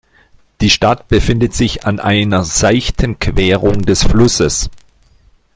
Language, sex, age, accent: German, male, 50-59, Deutschland Deutsch